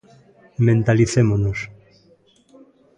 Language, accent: Galician, Atlántico (seseo e gheada)